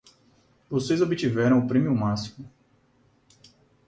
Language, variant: Portuguese, Portuguese (Brasil)